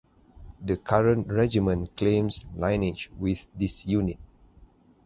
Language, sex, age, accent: English, male, 30-39, Malaysian English